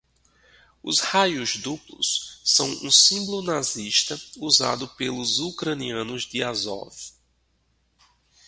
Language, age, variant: Portuguese, 30-39, Portuguese (Brasil)